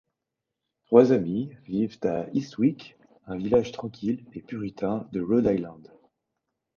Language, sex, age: French, male, 30-39